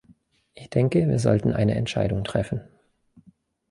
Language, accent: German, Deutschland Deutsch